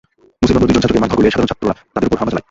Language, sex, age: Bengali, male, 19-29